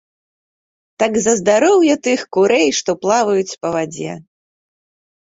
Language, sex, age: Belarusian, female, 30-39